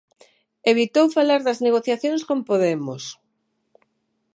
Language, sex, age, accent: Galician, female, 50-59, Atlántico (seseo e gheada)